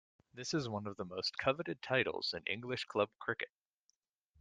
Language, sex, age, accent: English, male, 19-29, United States English